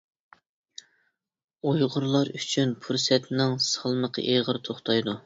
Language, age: Uyghur, 30-39